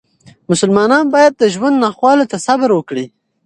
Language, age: Pashto, 19-29